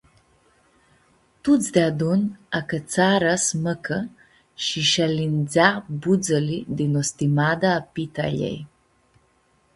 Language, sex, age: Aromanian, female, 30-39